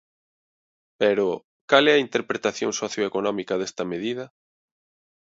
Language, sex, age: Galician, male, 30-39